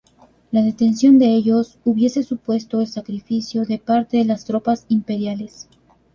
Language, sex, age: Spanish, female, 19-29